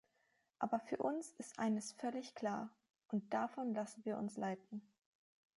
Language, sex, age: German, female, 19-29